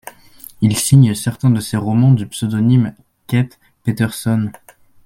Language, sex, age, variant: French, male, under 19, Français de métropole